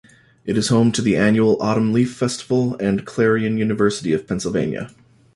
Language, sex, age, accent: English, male, 30-39, United States English